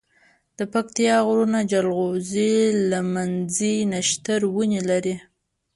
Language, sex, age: Pashto, female, under 19